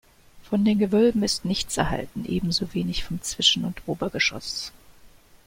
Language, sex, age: German, female, 40-49